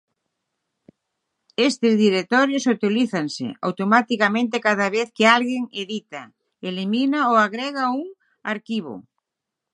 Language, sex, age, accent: Galician, male, 19-29, Central (gheada)